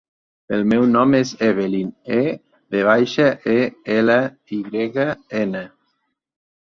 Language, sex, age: Catalan, male, under 19